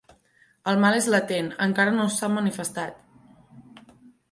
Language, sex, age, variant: Catalan, female, 19-29, Central